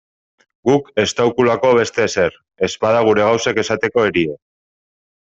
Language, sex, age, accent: Basque, male, 30-39, Erdialdekoa edo Nafarra (Gipuzkoa, Nafarroa)